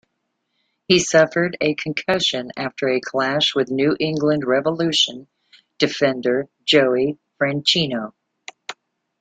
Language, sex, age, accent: English, female, 60-69, United States English